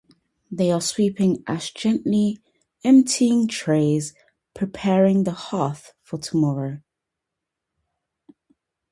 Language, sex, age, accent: English, female, 30-39, England English